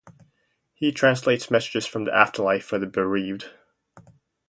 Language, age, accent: English, 19-29, United States English